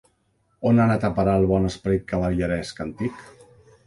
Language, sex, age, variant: Catalan, male, 50-59, Central